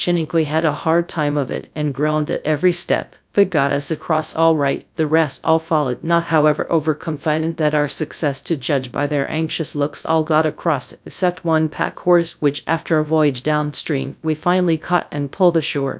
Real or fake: fake